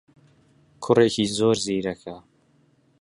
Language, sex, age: Central Kurdish, male, 19-29